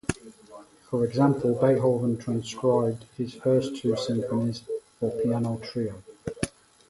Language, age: English, 30-39